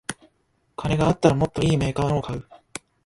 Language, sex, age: Japanese, male, 19-29